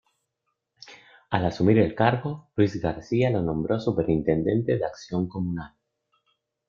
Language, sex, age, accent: Spanish, male, 40-49, España: Islas Canarias